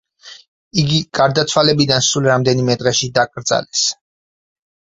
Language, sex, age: Georgian, male, 30-39